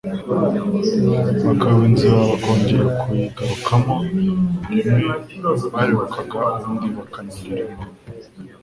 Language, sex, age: Kinyarwanda, male, 19-29